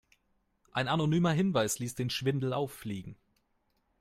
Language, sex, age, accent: German, male, 19-29, Deutschland Deutsch